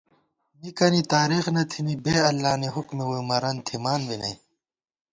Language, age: Gawar-Bati, 30-39